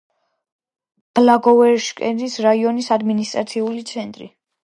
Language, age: Georgian, under 19